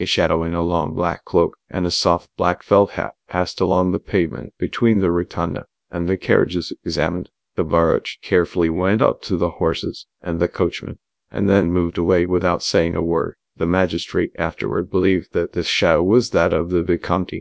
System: TTS, GradTTS